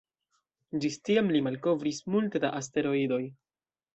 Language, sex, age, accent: Esperanto, male, under 19, Internacia